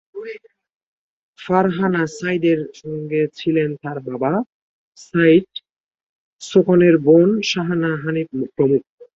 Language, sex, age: Bengali, male, 19-29